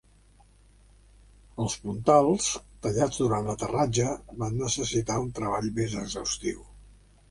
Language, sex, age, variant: Catalan, male, 70-79, Central